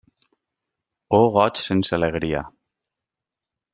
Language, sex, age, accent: Catalan, male, 30-39, valencià